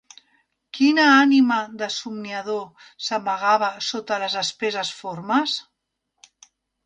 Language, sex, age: Catalan, female, 50-59